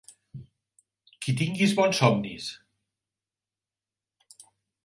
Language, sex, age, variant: Catalan, male, 50-59, Nord-Occidental